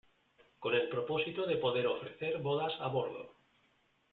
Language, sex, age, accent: Spanish, male, 40-49, España: Norte peninsular (Asturias, Castilla y León, Cantabria, País Vasco, Navarra, Aragón, La Rioja, Guadalajara, Cuenca)